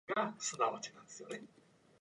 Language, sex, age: English, male, under 19